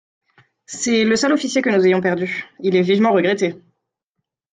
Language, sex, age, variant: French, female, 19-29, Français de métropole